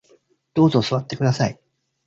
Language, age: Japanese, 50-59